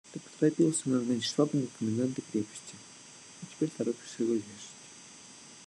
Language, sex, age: Russian, male, 19-29